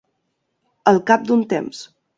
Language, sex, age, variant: Catalan, female, 19-29, Balear